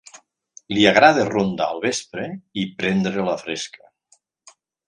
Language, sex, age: Catalan, male, 60-69